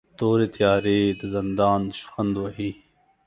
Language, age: Pashto, 19-29